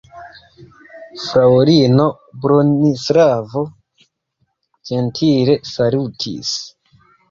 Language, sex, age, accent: Esperanto, male, 19-29, Internacia